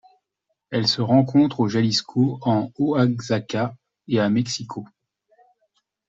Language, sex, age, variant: French, male, 40-49, Français de métropole